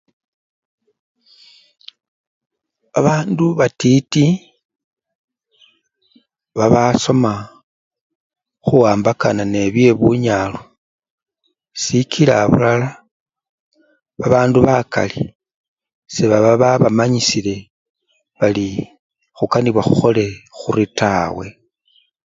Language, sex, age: Luyia, male, 40-49